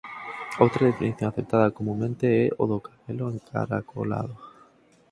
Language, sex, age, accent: Galician, male, 19-29, Normativo (estándar)